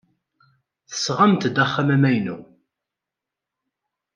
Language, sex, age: Kabyle, male, 19-29